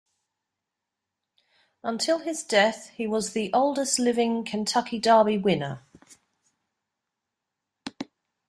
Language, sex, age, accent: English, female, 50-59, England English